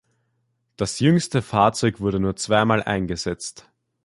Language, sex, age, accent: German, male, under 19, Österreichisches Deutsch